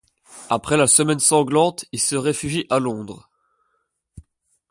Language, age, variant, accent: French, under 19, Français d'Europe, Français de Belgique